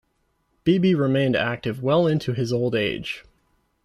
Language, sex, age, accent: English, male, 19-29, United States English